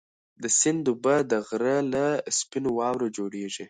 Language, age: Pashto, under 19